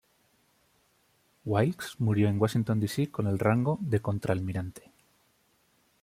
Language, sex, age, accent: Spanish, male, 30-39, España: Centro-Sur peninsular (Madrid, Toledo, Castilla-La Mancha)